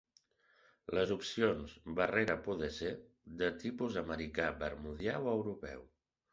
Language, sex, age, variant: Catalan, male, 30-39, Central